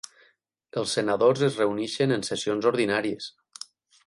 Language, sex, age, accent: Catalan, male, 30-39, valencià; valencià meridional